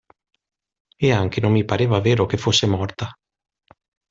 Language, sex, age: Italian, male, 30-39